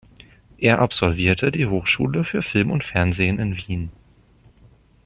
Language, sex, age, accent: German, male, 30-39, Deutschland Deutsch